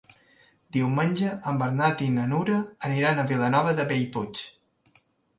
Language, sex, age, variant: Catalan, male, 19-29, Balear